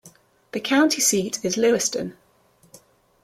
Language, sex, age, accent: English, female, 30-39, England English